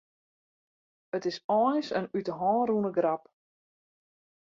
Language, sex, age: Western Frisian, female, 40-49